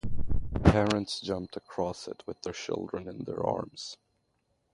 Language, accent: English, United States English